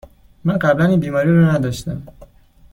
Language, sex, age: Persian, male, 19-29